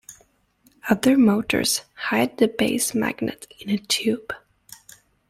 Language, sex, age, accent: English, female, 19-29, England English